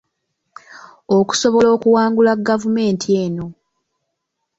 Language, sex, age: Ganda, female, 19-29